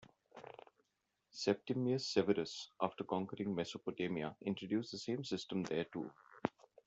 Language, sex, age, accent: English, male, 30-39, India and South Asia (India, Pakistan, Sri Lanka)